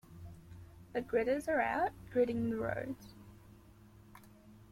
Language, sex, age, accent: English, female, under 19, Australian English